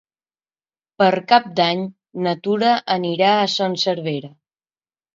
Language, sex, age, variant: Catalan, male, under 19, Central